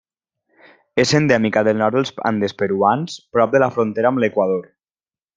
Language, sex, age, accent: Catalan, male, 19-29, valencià